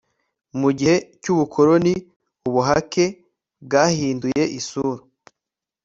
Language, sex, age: Kinyarwanda, male, 19-29